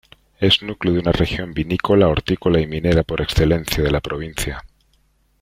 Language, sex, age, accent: Spanish, male, 40-49, España: Centro-Sur peninsular (Madrid, Toledo, Castilla-La Mancha)